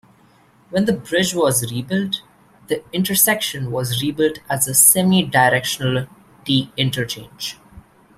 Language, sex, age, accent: English, male, 19-29, India and South Asia (India, Pakistan, Sri Lanka)